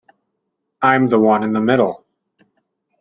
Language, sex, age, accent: English, male, 30-39, United States English